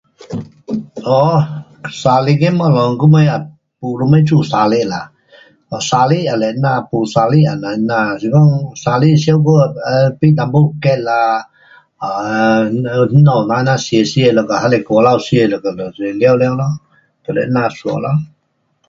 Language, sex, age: Pu-Xian Chinese, male, 60-69